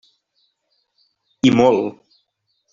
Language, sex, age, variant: Catalan, male, 19-29, Central